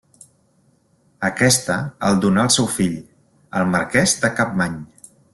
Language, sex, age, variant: Catalan, male, 40-49, Central